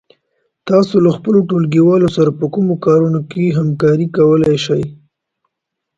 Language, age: Pashto, 19-29